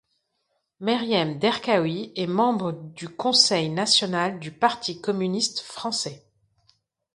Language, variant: French, Français de métropole